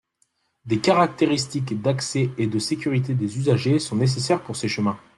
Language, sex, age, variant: French, female, 19-29, Français de métropole